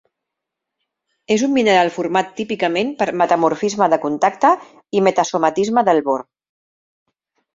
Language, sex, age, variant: Catalan, female, 50-59, Central